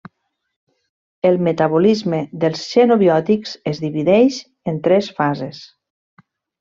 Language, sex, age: Catalan, female, 40-49